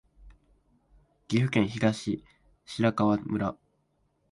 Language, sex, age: Japanese, male, 19-29